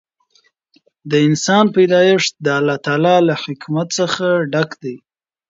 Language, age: Pashto, 30-39